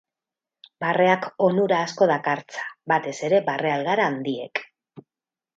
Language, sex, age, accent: Basque, female, 50-59, Mendebalekoa (Araba, Bizkaia, Gipuzkoako mendebaleko herri batzuk)